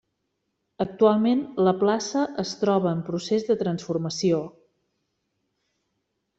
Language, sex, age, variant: Catalan, female, 40-49, Central